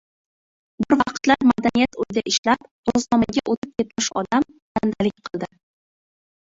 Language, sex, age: Uzbek, female, 19-29